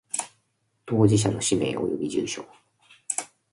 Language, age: Japanese, 19-29